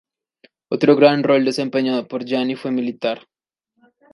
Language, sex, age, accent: Spanish, male, 19-29, Andino-Pacífico: Colombia, Perú, Ecuador, oeste de Bolivia y Venezuela andina